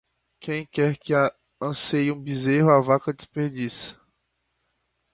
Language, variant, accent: Portuguese, Portuguese (Brasil), Nordestino